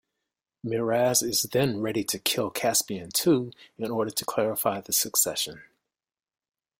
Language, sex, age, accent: English, male, 50-59, United States English